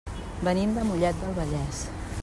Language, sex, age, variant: Catalan, female, 50-59, Central